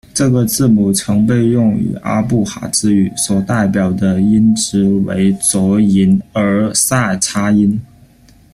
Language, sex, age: Chinese, male, 19-29